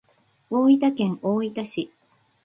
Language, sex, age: Japanese, female, 40-49